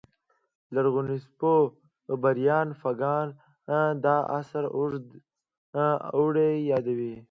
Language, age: Pashto, under 19